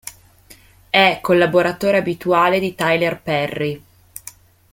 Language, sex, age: Italian, female, 19-29